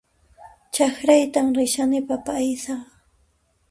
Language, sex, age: Puno Quechua, female, 19-29